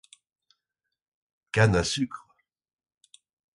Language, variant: French, Français de métropole